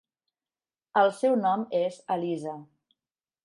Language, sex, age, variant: Catalan, female, 30-39, Central